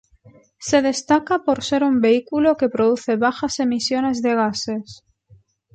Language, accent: Spanish, España: Centro-Sur peninsular (Madrid, Toledo, Castilla-La Mancha)